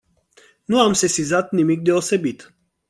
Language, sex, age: Romanian, male, 30-39